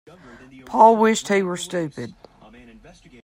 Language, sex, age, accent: English, female, 50-59, United States English